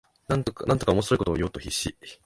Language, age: Japanese, 19-29